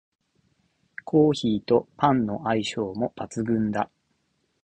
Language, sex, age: Japanese, male, 30-39